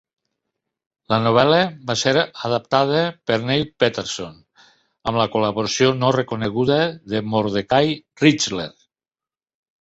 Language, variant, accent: Catalan, Nord-Occidental, Lleidatà